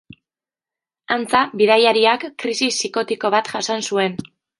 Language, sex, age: Basque, female, 19-29